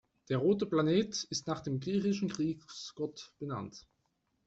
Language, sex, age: German, male, under 19